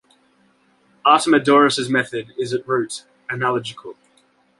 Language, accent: English, Australian English